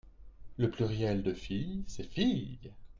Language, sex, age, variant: French, male, 30-39, Français de métropole